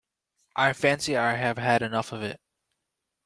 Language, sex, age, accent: English, male, 19-29, United States English